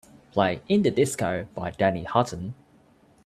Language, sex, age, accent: English, male, 19-29, Australian English